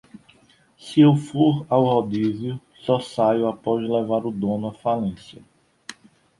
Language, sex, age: Portuguese, male, 30-39